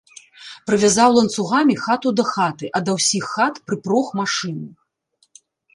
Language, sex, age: Belarusian, female, 40-49